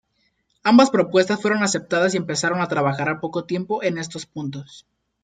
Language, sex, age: Spanish, male, 19-29